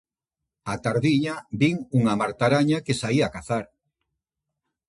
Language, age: Galician, 60-69